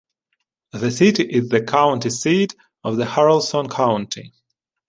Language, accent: English, United States English